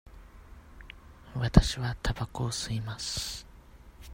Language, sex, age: Japanese, male, 19-29